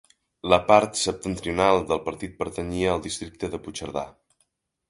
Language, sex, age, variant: Catalan, male, 40-49, Central